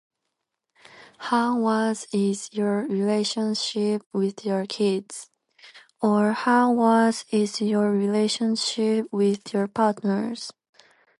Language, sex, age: English, female, under 19